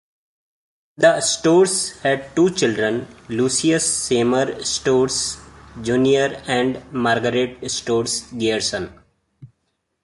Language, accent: English, India and South Asia (India, Pakistan, Sri Lanka)